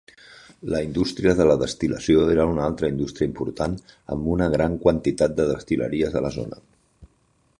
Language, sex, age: Catalan, male, 50-59